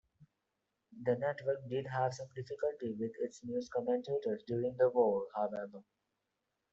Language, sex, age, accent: English, male, 19-29, India and South Asia (India, Pakistan, Sri Lanka)